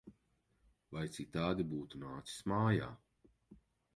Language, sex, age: Latvian, male, 40-49